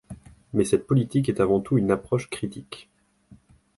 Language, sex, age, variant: French, male, 19-29, Français de métropole